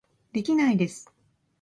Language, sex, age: Japanese, female, 50-59